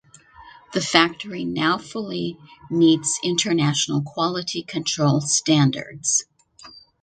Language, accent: English, United States English